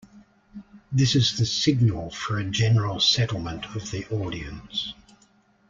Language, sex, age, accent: English, male, 60-69, Australian English